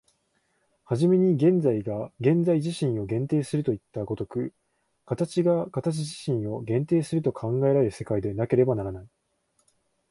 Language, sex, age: Japanese, male, 19-29